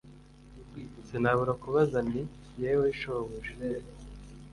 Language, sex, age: Kinyarwanda, male, 19-29